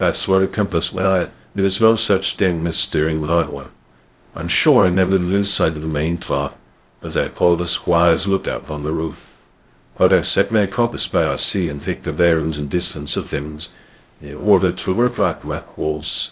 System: TTS, VITS